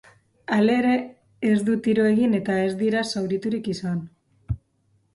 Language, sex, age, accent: Basque, female, 19-29, Mendebalekoa (Araba, Bizkaia, Gipuzkoako mendebaleko herri batzuk)